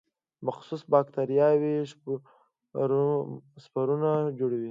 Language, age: Pashto, under 19